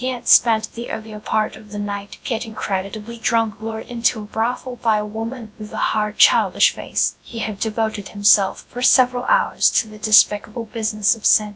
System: TTS, GradTTS